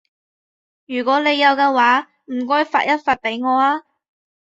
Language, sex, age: Cantonese, female, 19-29